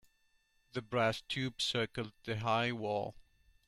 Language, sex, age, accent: English, male, 40-49, England English